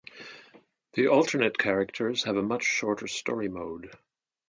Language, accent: English, United States English; England English